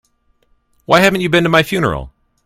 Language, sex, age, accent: English, male, 40-49, United States English